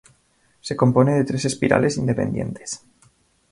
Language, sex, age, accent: Spanish, male, 19-29, España: Centro-Sur peninsular (Madrid, Toledo, Castilla-La Mancha)